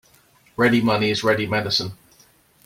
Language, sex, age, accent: English, male, 40-49, England English